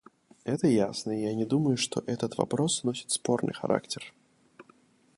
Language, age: Russian, 30-39